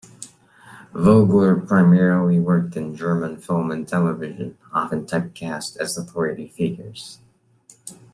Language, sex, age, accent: English, female, 19-29, Filipino